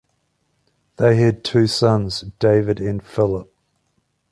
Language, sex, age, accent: English, male, 40-49, New Zealand English